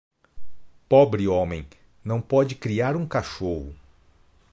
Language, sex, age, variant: Portuguese, male, 30-39, Portuguese (Brasil)